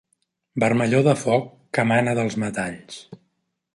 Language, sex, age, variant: Catalan, male, 60-69, Central